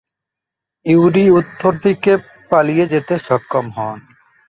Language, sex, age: Bengali, male, 19-29